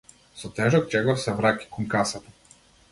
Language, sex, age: Macedonian, male, 19-29